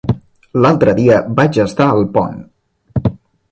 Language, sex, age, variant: Catalan, male, 19-29, Central